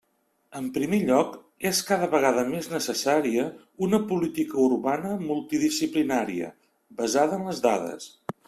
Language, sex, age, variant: Catalan, male, 50-59, Central